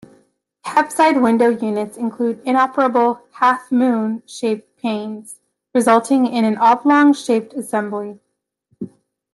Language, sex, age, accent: English, female, 19-29, Canadian English